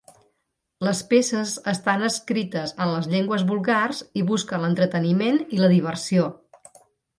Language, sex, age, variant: Catalan, female, 40-49, Central